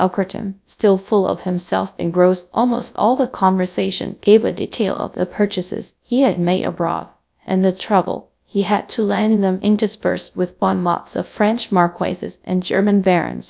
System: TTS, GradTTS